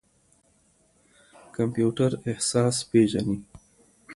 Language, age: Pashto, 30-39